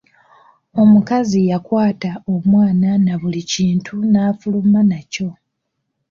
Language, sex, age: Ganda, female, 19-29